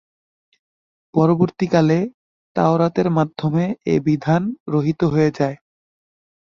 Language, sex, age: Bengali, male, 19-29